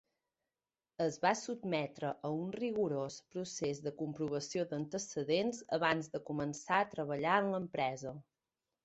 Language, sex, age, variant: Catalan, female, 30-39, Central